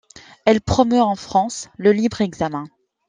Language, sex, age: French, female, 30-39